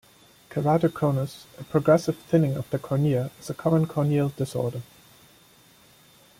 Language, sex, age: English, male, 19-29